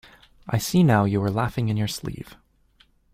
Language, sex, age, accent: English, male, 19-29, Canadian English